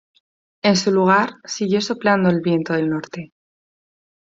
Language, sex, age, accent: Spanish, female, 19-29, España: Norte peninsular (Asturias, Castilla y León, Cantabria, País Vasco, Navarra, Aragón, La Rioja, Guadalajara, Cuenca)